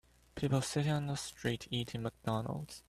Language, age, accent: English, under 19, United States English